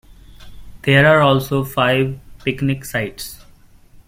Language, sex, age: English, male, 19-29